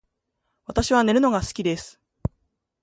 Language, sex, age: Japanese, female, 19-29